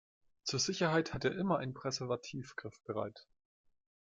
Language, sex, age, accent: German, male, 19-29, Deutschland Deutsch